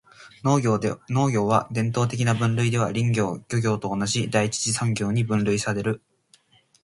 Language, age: Japanese, 19-29